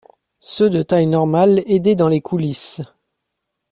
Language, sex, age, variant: French, male, under 19, Français de métropole